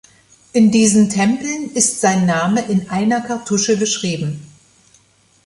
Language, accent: German, Deutschland Deutsch